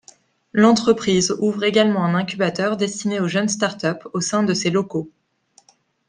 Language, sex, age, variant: French, female, 30-39, Français de métropole